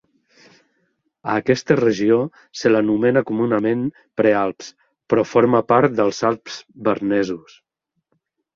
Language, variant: Catalan, Central